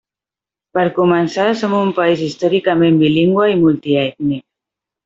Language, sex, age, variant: Catalan, female, 30-39, Central